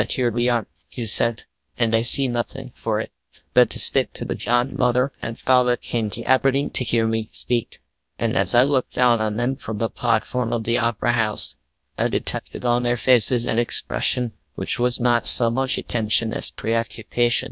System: TTS, GlowTTS